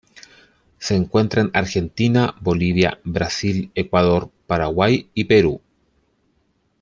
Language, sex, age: Spanish, male, 30-39